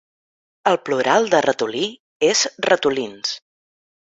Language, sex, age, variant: Catalan, female, 19-29, Central